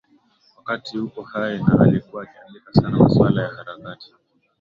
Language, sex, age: Swahili, male, 19-29